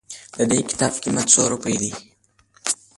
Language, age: Pashto, under 19